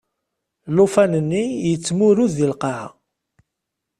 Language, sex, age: Kabyle, male, 30-39